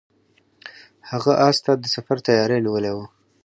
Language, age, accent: Pashto, 19-29, معیاري پښتو